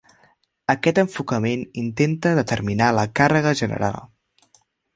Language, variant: Catalan, Central